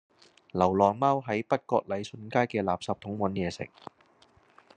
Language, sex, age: Cantonese, male, 19-29